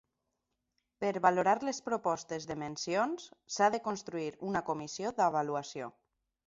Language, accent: Catalan, valencià